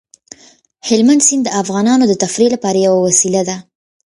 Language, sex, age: Pashto, female, 19-29